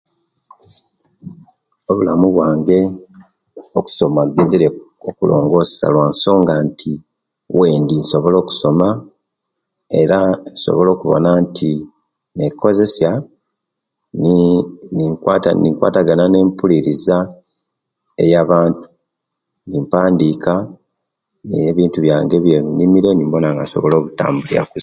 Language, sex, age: Kenyi, male, 40-49